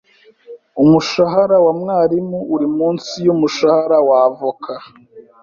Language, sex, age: Kinyarwanda, female, 19-29